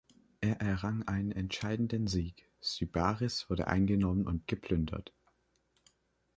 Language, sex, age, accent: German, male, under 19, Deutschland Deutsch